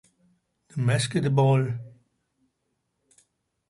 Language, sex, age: Italian, male, 70-79